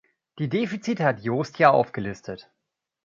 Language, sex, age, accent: German, male, 30-39, Deutschland Deutsch